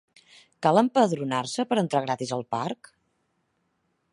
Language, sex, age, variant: Catalan, female, 40-49, Central